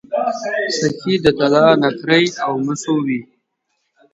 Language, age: Pashto, 19-29